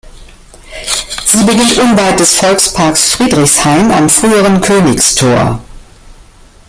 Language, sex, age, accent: German, female, 60-69, Deutschland Deutsch